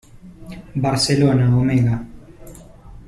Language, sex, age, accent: Spanish, male, 40-49, Rioplatense: Argentina, Uruguay, este de Bolivia, Paraguay